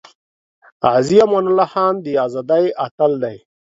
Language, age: Pashto, 40-49